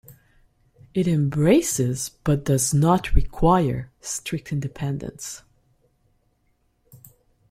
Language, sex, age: English, female, 50-59